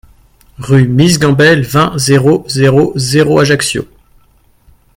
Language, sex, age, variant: French, male, 19-29, Français de métropole